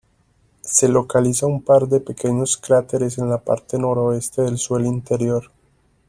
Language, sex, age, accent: Spanish, male, 19-29, Caribe: Cuba, Venezuela, Puerto Rico, República Dominicana, Panamá, Colombia caribeña, México caribeño, Costa del golfo de México